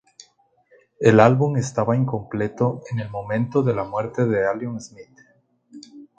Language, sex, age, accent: Spanish, male, 19-29, América central